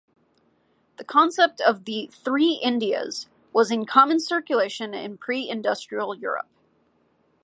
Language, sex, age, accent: English, female, 19-29, United States English